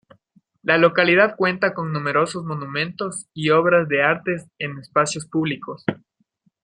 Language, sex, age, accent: Spanish, male, 19-29, Andino-Pacífico: Colombia, Perú, Ecuador, oeste de Bolivia y Venezuela andina